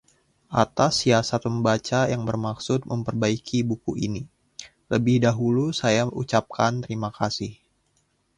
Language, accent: Indonesian, Indonesia